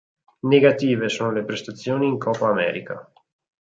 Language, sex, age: Italian, male, 19-29